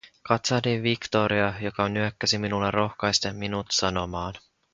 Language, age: Finnish, 19-29